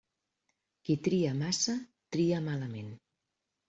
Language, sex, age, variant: Catalan, female, 50-59, Central